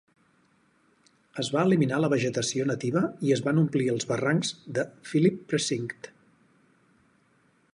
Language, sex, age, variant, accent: Catalan, male, 40-49, Central, central